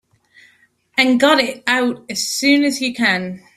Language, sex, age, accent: English, female, 40-49, United States English